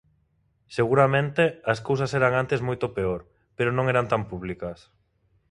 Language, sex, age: Galician, male, 19-29